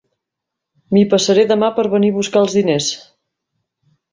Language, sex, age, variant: Catalan, female, 40-49, Central